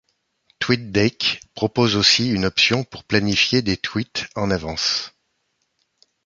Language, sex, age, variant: French, male, 60-69, Français de métropole